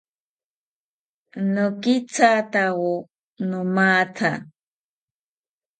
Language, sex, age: South Ucayali Ashéninka, female, 40-49